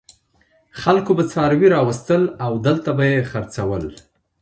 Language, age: Pashto, 50-59